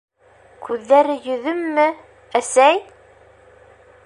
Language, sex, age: Bashkir, female, 30-39